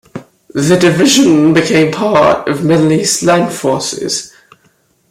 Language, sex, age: English, male, 19-29